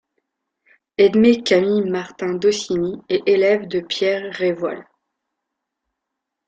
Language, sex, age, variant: French, female, 19-29, Français de métropole